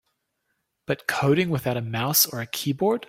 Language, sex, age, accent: English, male, 40-49, New Zealand English